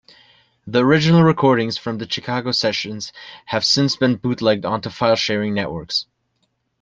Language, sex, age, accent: English, male, under 19, United States English